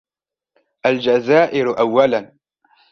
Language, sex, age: Arabic, male, 19-29